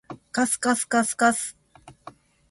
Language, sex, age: Japanese, female, 50-59